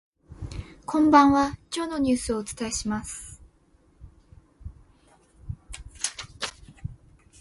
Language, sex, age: Japanese, female, 19-29